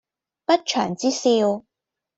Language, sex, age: Cantonese, female, 19-29